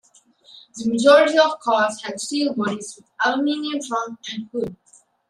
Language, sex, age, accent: English, female, 19-29, England English